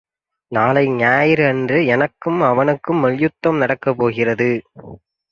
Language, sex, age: Tamil, male, 19-29